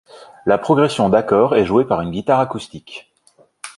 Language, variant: French, Français de métropole